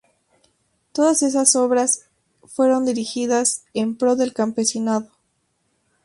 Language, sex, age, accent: Spanish, female, 19-29, México